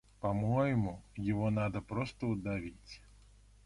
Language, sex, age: Russian, male, 30-39